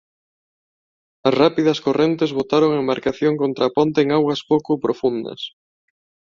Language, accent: Galician, Neofalante